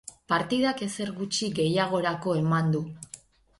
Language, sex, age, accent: Basque, female, 50-59, Erdialdekoa edo Nafarra (Gipuzkoa, Nafarroa)